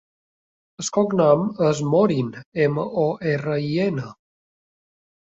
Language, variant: Catalan, Balear